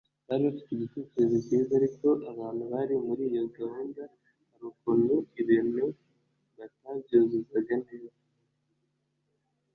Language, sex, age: Kinyarwanda, male, 19-29